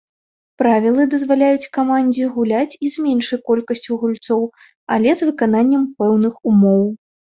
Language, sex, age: Belarusian, female, 30-39